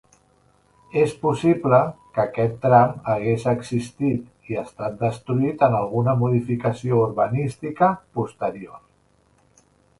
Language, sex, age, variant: Catalan, male, 50-59, Central